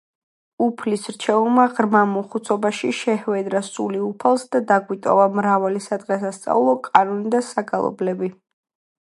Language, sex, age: Georgian, female, 19-29